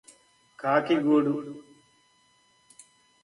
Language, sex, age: Telugu, male, 60-69